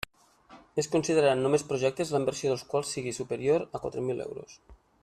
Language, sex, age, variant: Catalan, male, 30-39, Nord-Occidental